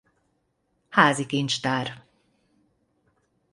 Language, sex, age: Hungarian, female, 50-59